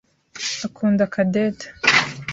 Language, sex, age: Kinyarwanda, female, 19-29